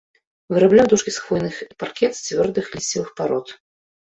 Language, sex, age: Belarusian, female, 30-39